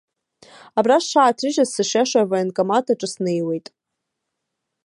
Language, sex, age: Abkhazian, female, 19-29